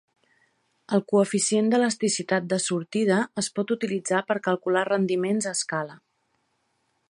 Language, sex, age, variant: Catalan, female, 50-59, Central